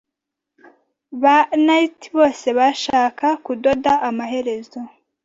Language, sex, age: Kinyarwanda, female, 30-39